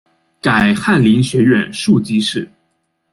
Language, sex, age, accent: Chinese, male, 30-39, 出生地：北京市